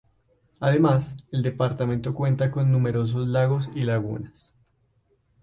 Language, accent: Spanish, Caribe: Cuba, Venezuela, Puerto Rico, República Dominicana, Panamá, Colombia caribeña, México caribeño, Costa del golfo de México